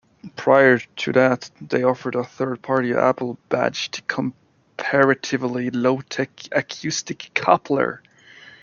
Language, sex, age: English, male, 30-39